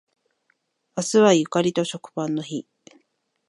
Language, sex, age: Japanese, female, 40-49